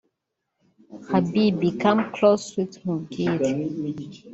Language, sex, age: Kinyarwanda, female, under 19